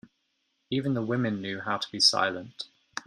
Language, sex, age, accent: English, male, 30-39, England English